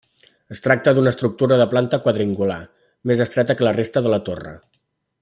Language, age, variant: Catalan, 40-49, Central